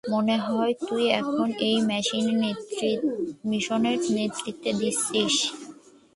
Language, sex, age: Bengali, female, 19-29